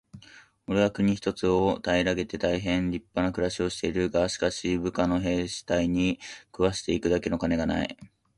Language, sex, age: Japanese, male, 19-29